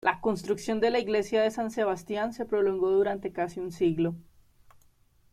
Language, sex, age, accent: Spanish, female, 19-29, Andino-Pacífico: Colombia, Perú, Ecuador, oeste de Bolivia y Venezuela andina